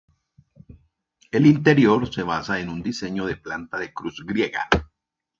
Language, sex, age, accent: Spanish, male, 60-69, Andino-Pacífico: Colombia, Perú, Ecuador, oeste de Bolivia y Venezuela andina